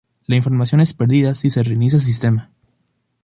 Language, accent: Spanish, México